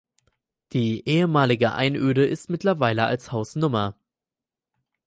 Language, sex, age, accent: German, male, 19-29, Deutschland Deutsch